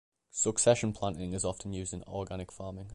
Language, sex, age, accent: English, male, under 19, England English